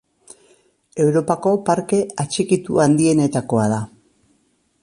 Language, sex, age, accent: Basque, female, 60-69, Mendebalekoa (Araba, Bizkaia, Gipuzkoako mendebaleko herri batzuk)